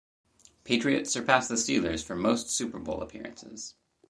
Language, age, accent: English, 30-39, United States English